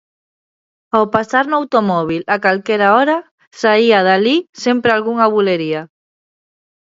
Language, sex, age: Galician, female, 30-39